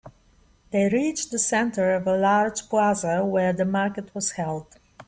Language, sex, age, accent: English, female, 40-49, United States English